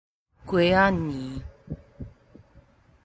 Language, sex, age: Min Nan Chinese, female, 40-49